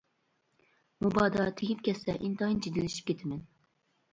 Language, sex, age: Uyghur, female, 30-39